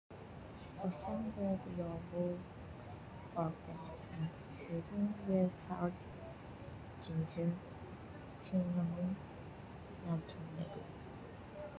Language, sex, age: English, female, 19-29